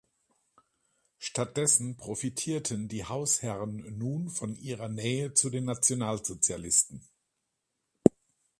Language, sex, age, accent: German, male, 60-69, Deutschland Deutsch